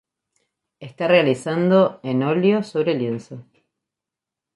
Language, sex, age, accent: Spanish, female, 50-59, Rioplatense: Argentina, Uruguay, este de Bolivia, Paraguay